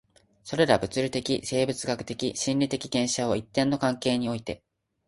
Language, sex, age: Japanese, male, 19-29